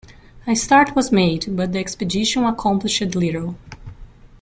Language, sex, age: English, female, 40-49